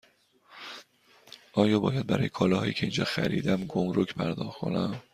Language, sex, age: Persian, male, 30-39